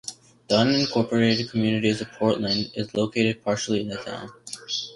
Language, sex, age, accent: English, male, under 19, United States English